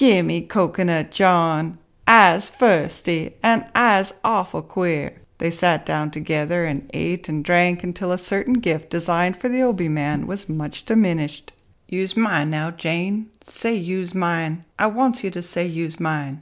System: none